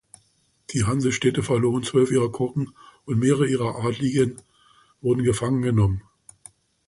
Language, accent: German, Deutschland Deutsch